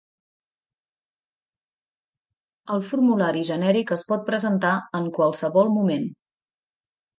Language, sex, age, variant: Catalan, female, 30-39, Nord-Occidental